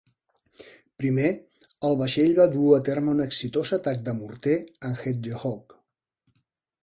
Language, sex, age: Catalan, male, 50-59